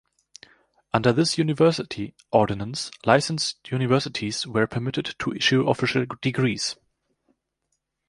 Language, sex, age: English, male, 19-29